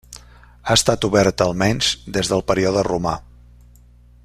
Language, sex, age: Catalan, male, 60-69